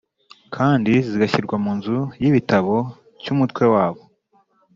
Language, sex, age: Kinyarwanda, male, 19-29